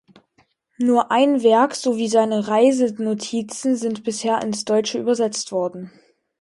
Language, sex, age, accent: German, male, under 19, Deutschland Deutsch